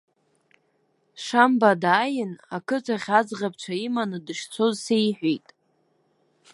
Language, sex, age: Abkhazian, female, under 19